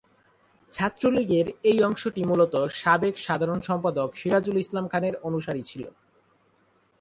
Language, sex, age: Bengali, male, 19-29